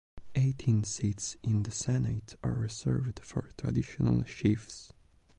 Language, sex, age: English, male, 19-29